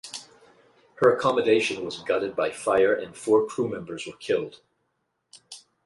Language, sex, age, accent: English, male, 50-59, United States English